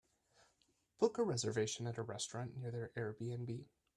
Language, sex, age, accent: English, male, 19-29, United States English